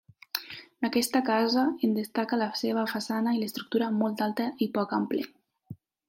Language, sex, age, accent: Catalan, female, 19-29, valencià